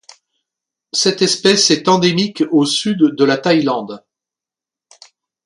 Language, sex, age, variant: French, male, 50-59, Français de métropole